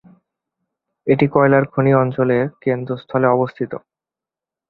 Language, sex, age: Bengali, male, 19-29